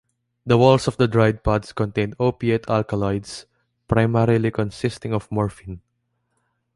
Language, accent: English, Filipino